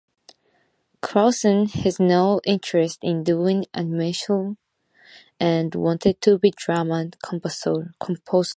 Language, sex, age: English, female, 19-29